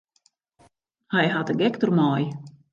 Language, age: Western Frisian, 60-69